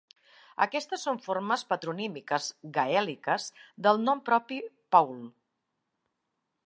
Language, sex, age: Catalan, female, 50-59